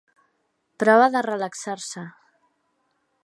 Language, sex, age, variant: Catalan, female, 19-29, Central